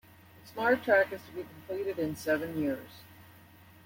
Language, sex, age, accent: English, female, 40-49, United States English